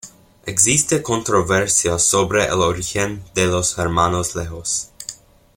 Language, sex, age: Spanish, male, under 19